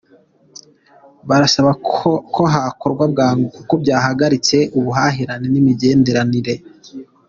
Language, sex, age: Kinyarwanda, male, 19-29